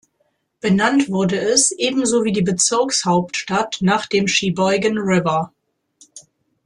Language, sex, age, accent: German, female, 50-59, Deutschland Deutsch